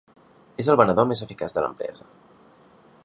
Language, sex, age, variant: Catalan, male, 19-29, Central